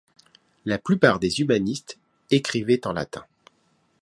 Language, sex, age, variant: French, male, 40-49, Français de métropole